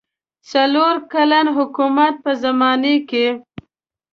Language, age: Pashto, 19-29